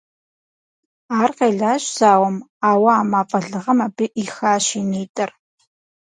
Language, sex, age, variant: Kabardian, female, 30-39, Адыгэбзэ (Къэбэрдей, Кирил, Урысей)